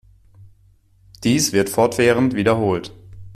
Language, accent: German, Deutschland Deutsch